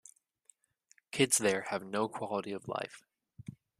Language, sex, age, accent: English, male, 19-29, United States English